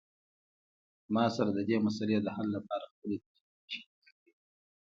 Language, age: Pashto, 30-39